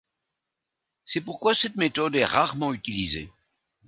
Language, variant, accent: French, Français d'Europe, Français de Belgique